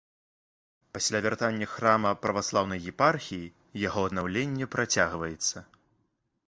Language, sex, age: Belarusian, male, 19-29